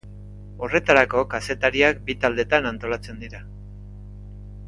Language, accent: Basque, Erdialdekoa edo Nafarra (Gipuzkoa, Nafarroa)